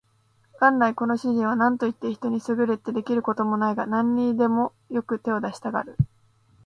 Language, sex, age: Japanese, female, 19-29